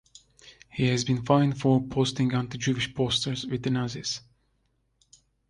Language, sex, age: English, male, 30-39